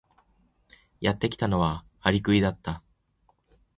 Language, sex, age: Japanese, male, 19-29